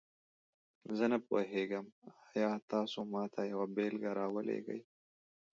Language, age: Pashto, 30-39